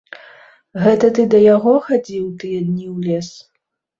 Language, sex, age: Belarusian, female, 30-39